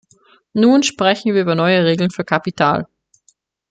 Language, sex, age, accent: German, female, 19-29, Österreichisches Deutsch